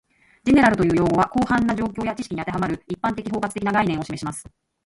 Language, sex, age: Japanese, female, 40-49